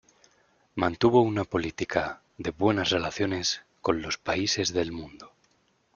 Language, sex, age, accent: Spanish, male, 19-29, España: Centro-Sur peninsular (Madrid, Toledo, Castilla-La Mancha)